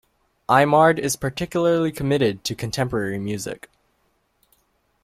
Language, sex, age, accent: English, male, under 19, United States English